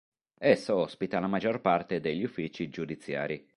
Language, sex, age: Italian, male, 40-49